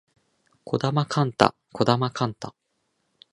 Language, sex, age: Japanese, male, 19-29